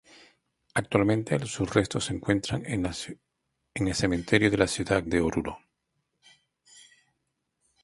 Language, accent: Spanish, Andino-Pacífico: Colombia, Perú, Ecuador, oeste de Bolivia y Venezuela andina